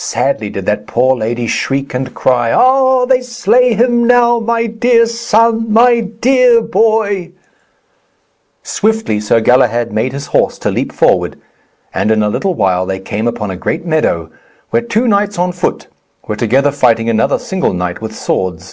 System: none